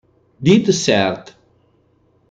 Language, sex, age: Italian, male, 60-69